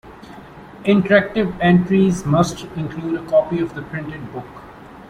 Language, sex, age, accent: English, male, 30-39, India and South Asia (India, Pakistan, Sri Lanka)